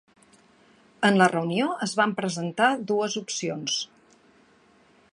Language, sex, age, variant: Catalan, female, 50-59, Central